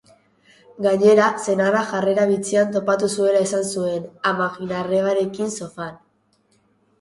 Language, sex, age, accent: Basque, female, 40-49, Mendebalekoa (Araba, Bizkaia, Gipuzkoako mendebaleko herri batzuk)